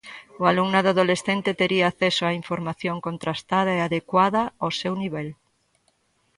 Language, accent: Galician, Atlántico (seseo e gheada)